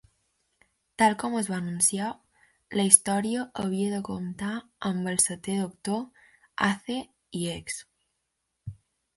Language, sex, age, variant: Catalan, female, under 19, Balear